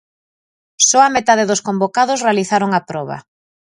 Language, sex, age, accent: Galician, female, 40-49, Normativo (estándar)